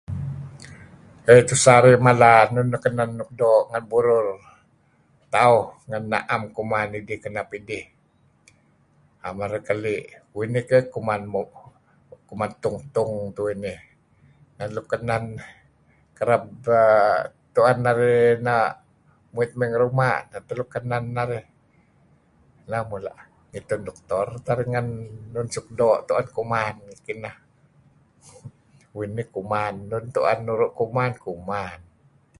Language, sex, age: Kelabit, male, 60-69